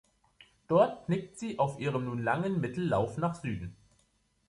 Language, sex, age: German, male, 19-29